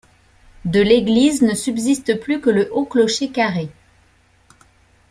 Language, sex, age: French, female, 40-49